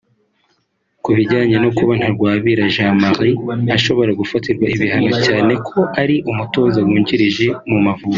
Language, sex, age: Kinyarwanda, male, 19-29